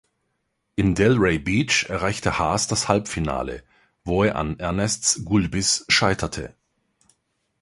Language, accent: German, Deutschland Deutsch